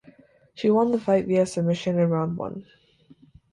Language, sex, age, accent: English, female, 19-29, United States English